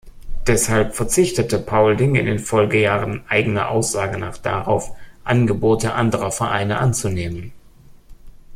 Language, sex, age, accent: German, male, 30-39, Deutschland Deutsch